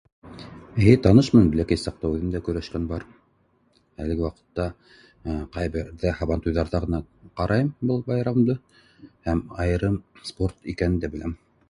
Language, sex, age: Bashkir, male, 40-49